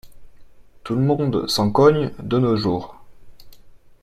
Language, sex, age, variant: French, male, 30-39, Français de métropole